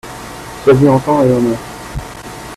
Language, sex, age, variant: French, male, 19-29, Français de métropole